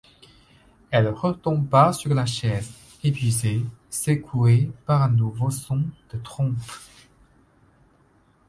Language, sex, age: French, male, 19-29